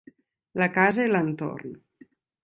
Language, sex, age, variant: Catalan, female, 19-29, Central